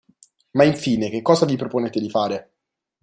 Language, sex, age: Italian, male, 19-29